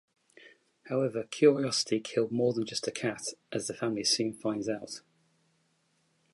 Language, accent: English, England English